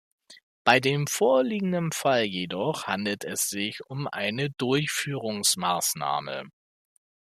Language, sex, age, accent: German, male, 30-39, Deutschland Deutsch